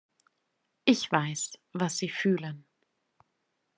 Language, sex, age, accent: German, female, 30-39, Deutschland Deutsch